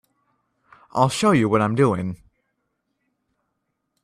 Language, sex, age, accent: English, male, under 19, United States English